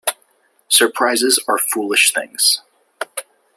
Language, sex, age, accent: English, male, 19-29, United States English